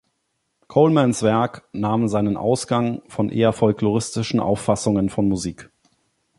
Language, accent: German, Deutschland Deutsch